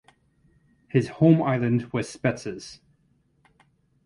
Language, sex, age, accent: English, male, 40-49, United States English